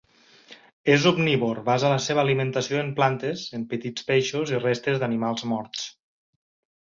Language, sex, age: Catalan, male, 30-39